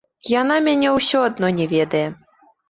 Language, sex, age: Belarusian, female, 19-29